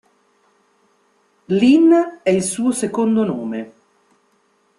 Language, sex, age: Italian, female, 50-59